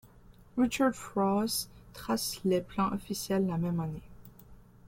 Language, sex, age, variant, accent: French, female, under 19, Français d'Amérique du Nord, Français du Canada